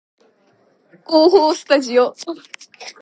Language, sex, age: Japanese, female, under 19